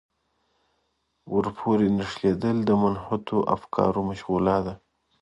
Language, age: Pashto, 19-29